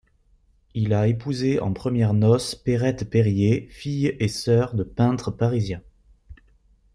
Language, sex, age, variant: French, male, 30-39, Français de métropole